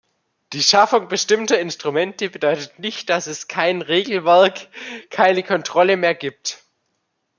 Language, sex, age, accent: German, male, under 19, Deutschland Deutsch